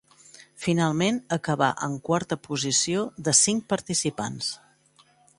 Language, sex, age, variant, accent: Catalan, female, 50-59, Central, central